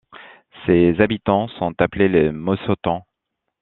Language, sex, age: French, male, 30-39